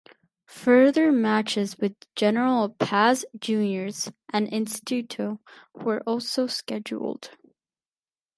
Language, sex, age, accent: English, female, under 19, United States English